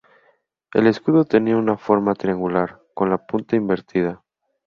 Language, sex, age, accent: Spanish, male, 19-29, México